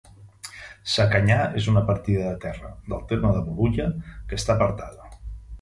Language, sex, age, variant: Catalan, male, 50-59, Central